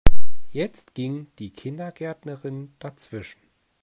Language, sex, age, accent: German, male, 40-49, Deutschland Deutsch